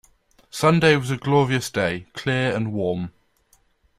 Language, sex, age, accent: English, male, under 19, England English